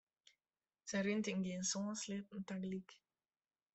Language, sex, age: Western Frisian, female, 30-39